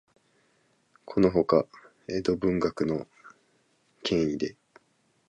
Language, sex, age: Japanese, male, 19-29